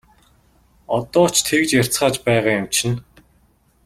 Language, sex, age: Mongolian, male, 30-39